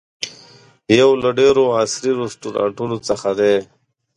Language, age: Pashto, 30-39